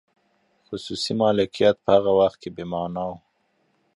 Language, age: Pashto, 30-39